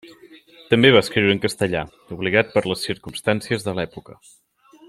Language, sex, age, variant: Catalan, male, 30-39, Central